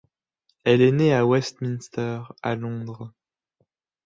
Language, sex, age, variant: French, male, 19-29, Français de métropole